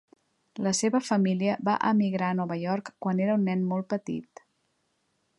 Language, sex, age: Catalan, female, 40-49